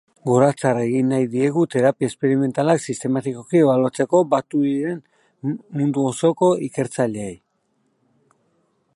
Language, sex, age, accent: Basque, male, 50-59, Mendebalekoa (Araba, Bizkaia, Gipuzkoako mendebaleko herri batzuk)